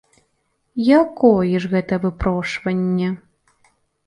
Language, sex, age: Belarusian, female, 30-39